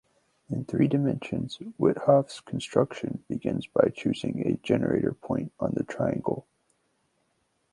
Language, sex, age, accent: English, male, 19-29, United States English